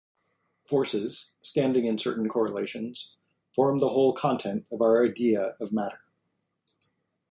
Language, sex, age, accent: English, male, 40-49, United States English